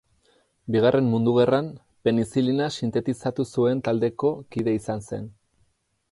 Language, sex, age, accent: Basque, male, 30-39, Erdialdekoa edo Nafarra (Gipuzkoa, Nafarroa)